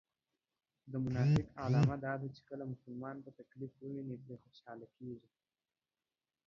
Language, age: Pashto, under 19